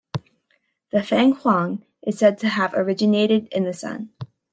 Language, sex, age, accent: English, female, under 19, United States English